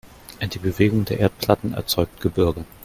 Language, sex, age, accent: German, male, 40-49, Deutschland Deutsch